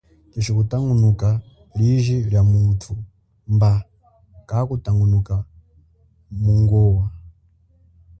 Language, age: Chokwe, 19-29